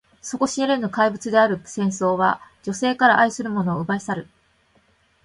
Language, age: Japanese, 50-59